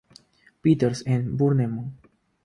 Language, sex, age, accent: Spanish, male, under 19, Andino-Pacífico: Colombia, Perú, Ecuador, oeste de Bolivia y Venezuela andina; Rioplatense: Argentina, Uruguay, este de Bolivia, Paraguay